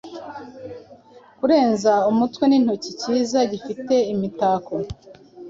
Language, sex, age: Kinyarwanda, female, 50-59